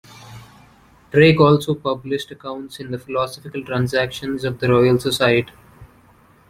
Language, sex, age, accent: English, male, 19-29, India and South Asia (India, Pakistan, Sri Lanka)